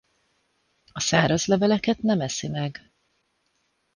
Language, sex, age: Hungarian, female, 30-39